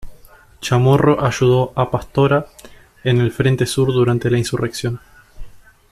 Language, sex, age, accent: Spanish, male, 19-29, Rioplatense: Argentina, Uruguay, este de Bolivia, Paraguay